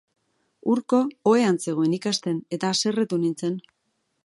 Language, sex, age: Basque, female, 40-49